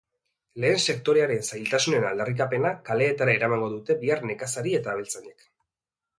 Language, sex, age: Basque, male, 19-29